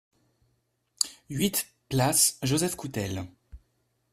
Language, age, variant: French, 19-29, Français de métropole